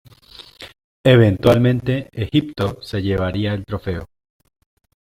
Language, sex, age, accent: Spanish, male, 19-29, Andino-Pacífico: Colombia, Perú, Ecuador, oeste de Bolivia y Venezuela andina